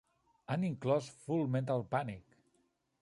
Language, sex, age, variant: Catalan, male, 50-59, Central